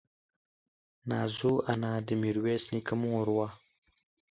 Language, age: Pashto, 19-29